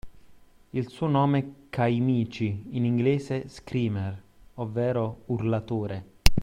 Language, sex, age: Italian, male, 19-29